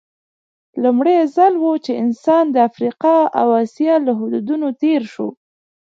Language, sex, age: Pashto, female, 19-29